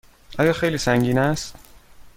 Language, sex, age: Persian, male, 30-39